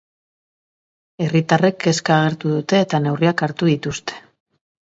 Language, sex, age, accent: Basque, female, 30-39, Mendebalekoa (Araba, Bizkaia, Gipuzkoako mendebaleko herri batzuk)